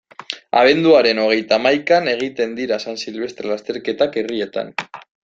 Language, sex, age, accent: Basque, male, 19-29, Mendebalekoa (Araba, Bizkaia, Gipuzkoako mendebaleko herri batzuk)